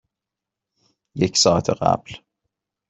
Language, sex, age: Persian, male, 30-39